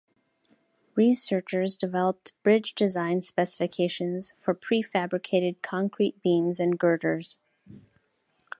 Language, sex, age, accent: English, female, 40-49, United States English